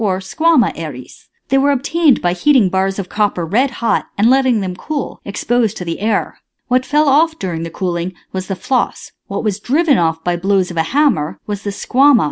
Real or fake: real